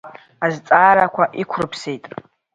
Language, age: Abkhazian, under 19